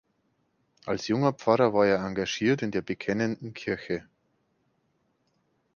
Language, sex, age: German, male, 40-49